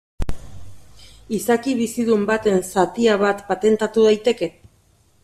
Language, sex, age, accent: Basque, female, 40-49, Mendebalekoa (Araba, Bizkaia, Gipuzkoako mendebaleko herri batzuk)